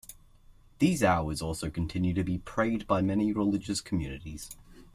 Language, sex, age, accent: English, male, under 19, Australian English